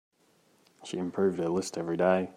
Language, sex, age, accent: English, male, 19-29, Australian English